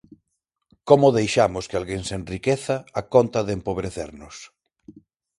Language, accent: Galician, Normativo (estándar); Neofalante